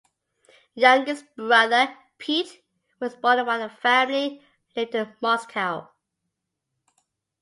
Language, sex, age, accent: English, female, 40-49, Scottish English